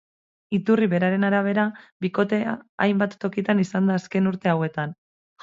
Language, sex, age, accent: Basque, female, 30-39, Mendebalekoa (Araba, Bizkaia, Gipuzkoako mendebaleko herri batzuk)